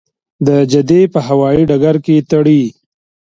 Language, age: Pashto, 30-39